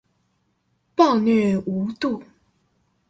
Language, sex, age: Chinese, female, under 19